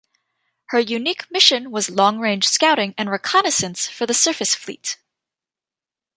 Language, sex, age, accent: English, female, 19-29, United States English